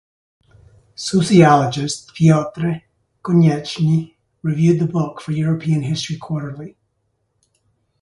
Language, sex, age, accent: English, male, 70-79, United States English